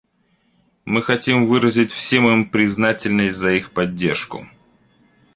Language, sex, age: Russian, male, 30-39